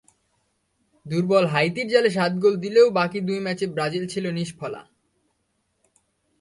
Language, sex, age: Bengali, male, under 19